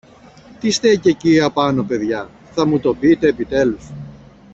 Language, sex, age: Greek, male, 40-49